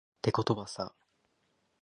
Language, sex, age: Japanese, male, 19-29